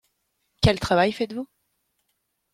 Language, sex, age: French, female, 30-39